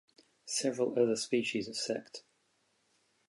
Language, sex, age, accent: English, male, 40-49, England English